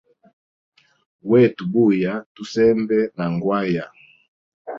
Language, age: Hemba, 40-49